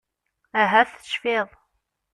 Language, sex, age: Kabyle, female, 19-29